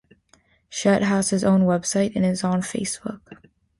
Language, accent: English, United States English